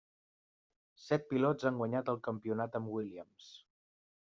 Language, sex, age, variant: Catalan, male, 19-29, Central